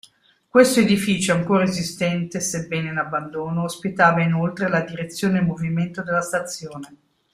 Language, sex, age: Italian, female, 50-59